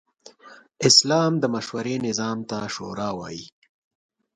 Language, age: Pashto, 30-39